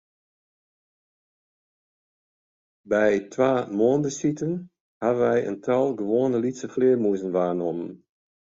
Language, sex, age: Western Frisian, male, 60-69